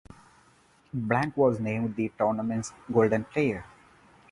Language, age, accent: English, 19-29, India and South Asia (India, Pakistan, Sri Lanka)